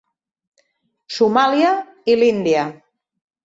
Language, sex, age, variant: Catalan, female, 60-69, Central